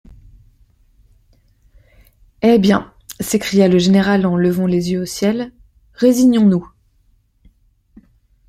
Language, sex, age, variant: French, female, 30-39, Français de métropole